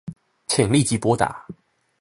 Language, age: Chinese, 19-29